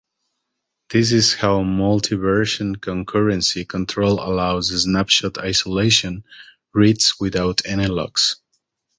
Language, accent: English, United States English